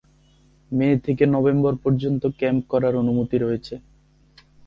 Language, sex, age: Bengali, male, 19-29